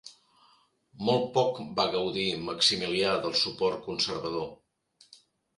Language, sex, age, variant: Catalan, male, 50-59, Central